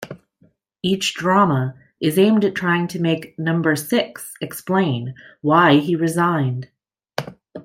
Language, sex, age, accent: English, female, 40-49, United States English